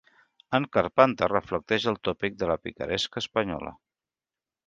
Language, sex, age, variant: Catalan, male, 40-49, Central